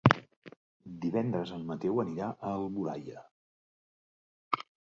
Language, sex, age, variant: Catalan, male, 50-59, Central